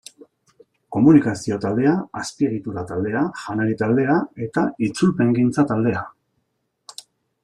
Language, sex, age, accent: Basque, male, 40-49, Mendebalekoa (Araba, Bizkaia, Gipuzkoako mendebaleko herri batzuk)